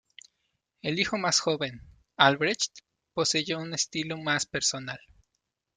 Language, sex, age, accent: Spanish, male, 30-39, México